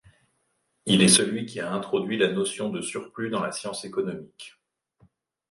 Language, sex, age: French, male, 30-39